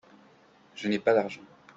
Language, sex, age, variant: French, male, 30-39, Français de métropole